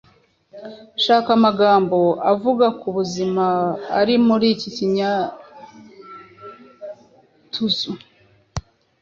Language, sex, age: Kinyarwanda, female, 50-59